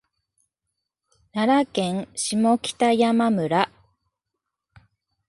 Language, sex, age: Japanese, female, 40-49